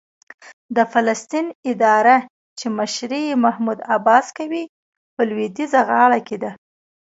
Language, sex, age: Pashto, female, 19-29